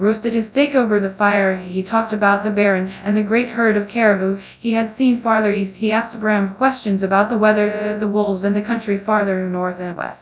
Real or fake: fake